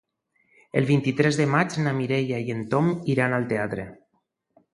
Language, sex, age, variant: Catalan, male, 40-49, Central